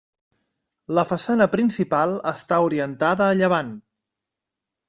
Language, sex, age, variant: Catalan, male, 30-39, Central